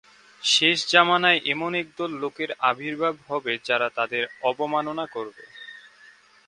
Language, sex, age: Bengali, male, 19-29